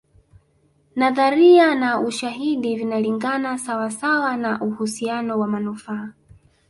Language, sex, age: Swahili, female, 19-29